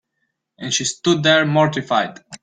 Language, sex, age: English, male, 19-29